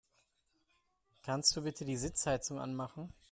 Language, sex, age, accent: German, male, 30-39, Deutschland Deutsch